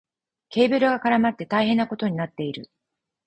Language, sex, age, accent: Japanese, female, 40-49, 標準語